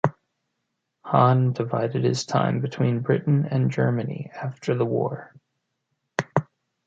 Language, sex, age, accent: English, male, 30-39, United States English